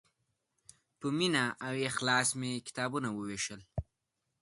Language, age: Pashto, under 19